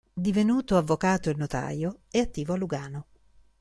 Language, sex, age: Italian, female, 50-59